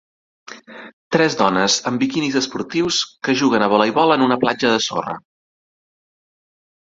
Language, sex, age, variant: Catalan, male, 30-39, Central